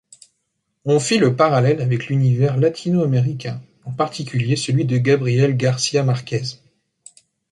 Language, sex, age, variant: French, male, 19-29, Français de métropole